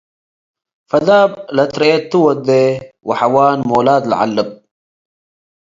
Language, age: Tigre, 30-39